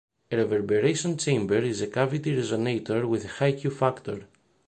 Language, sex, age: English, male, 40-49